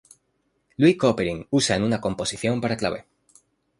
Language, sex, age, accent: Spanish, male, 19-29, España: Centro-Sur peninsular (Madrid, Toledo, Castilla-La Mancha)